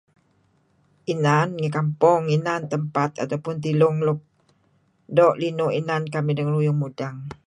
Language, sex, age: Kelabit, female, 60-69